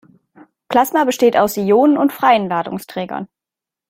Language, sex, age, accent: German, female, 19-29, Deutschland Deutsch